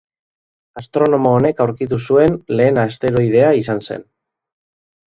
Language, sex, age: Basque, male, 30-39